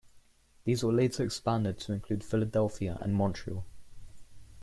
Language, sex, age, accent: English, male, under 19, England English